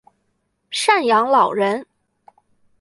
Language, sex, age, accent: Chinese, female, 19-29, 出生地：湖北省